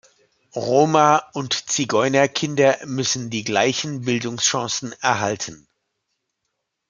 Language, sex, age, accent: German, male, 50-59, Deutschland Deutsch